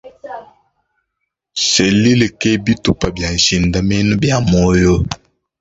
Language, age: Luba-Lulua, 19-29